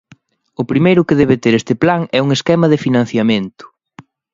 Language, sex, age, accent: Galician, male, 30-39, Normativo (estándar)